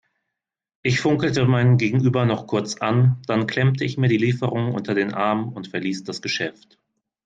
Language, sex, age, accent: German, male, 30-39, Deutschland Deutsch